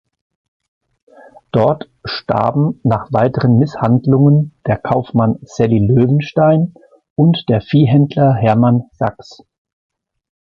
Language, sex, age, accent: German, male, 50-59, Deutschland Deutsch